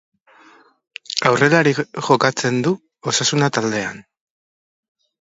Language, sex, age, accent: Basque, male, 30-39, Mendebalekoa (Araba, Bizkaia, Gipuzkoako mendebaleko herri batzuk)